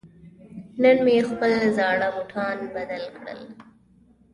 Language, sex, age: Pashto, female, 19-29